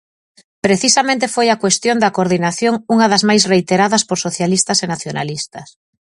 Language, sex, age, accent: Galician, female, 40-49, Normativo (estándar)